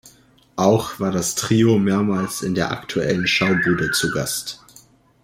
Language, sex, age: German, male, under 19